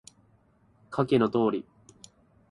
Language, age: Japanese, 19-29